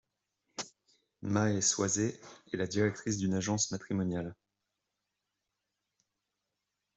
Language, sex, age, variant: French, male, 30-39, Français de métropole